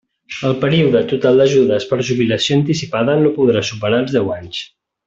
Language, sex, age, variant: Catalan, male, 30-39, Central